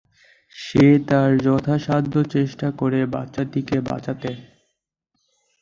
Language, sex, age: Bengali, male, under 19